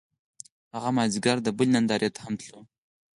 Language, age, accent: Pashto, 19-29, کندهاری لهجه